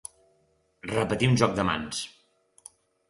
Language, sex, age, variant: Catalan, male, 40-49, Central